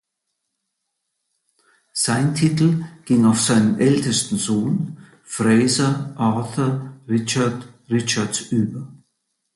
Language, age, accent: German, 70-79, Deutschland Deutsch